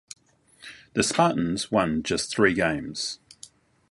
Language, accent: English, Australian English